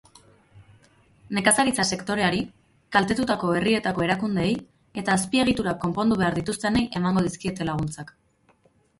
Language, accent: Basque, Erdialdekoa edo Nafarra (Gipuzkoa, Nafarroa)